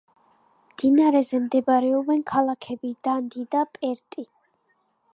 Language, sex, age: Georgian, female, 19-29